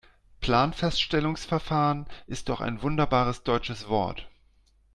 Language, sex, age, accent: German, male, 40-49, Deutschland Deutsch